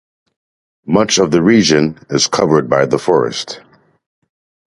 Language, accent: English, Canadian English